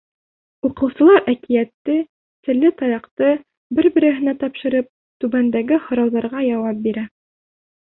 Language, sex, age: Bashkir, female, 19-29